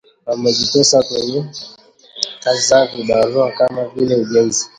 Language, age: Swahili, 30-39